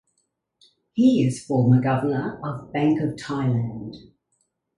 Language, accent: English, Australian English